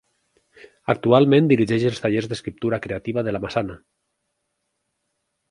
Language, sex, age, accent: Catalan, male, 19-29, valencià